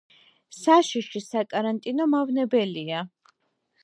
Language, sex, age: Georgian, female, 19-29